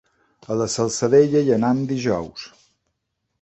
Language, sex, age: Catalan, male, 40-49